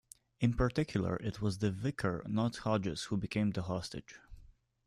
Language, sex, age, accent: English, male, 19-29, England English